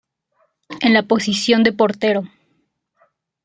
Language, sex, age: Spanish, female, 19-29